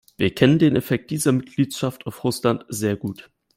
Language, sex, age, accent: German, male, 19-29, Deutschland Deutsch